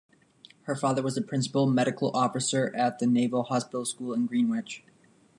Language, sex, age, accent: English, male, 19-29, United States English